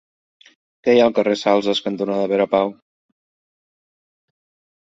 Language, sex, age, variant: Catalan, male, 40-49, Central